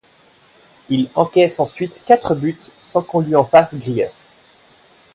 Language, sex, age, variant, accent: French, male, 19-29, Français d'Europe, Français de Suisse